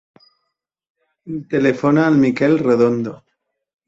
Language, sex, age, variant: Catalan, female, 40-49, Central